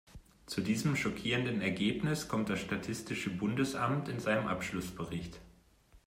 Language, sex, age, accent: German, male, 19-29, Deutschland Deutsch